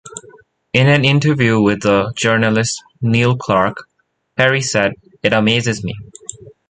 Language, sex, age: English, male, 19-29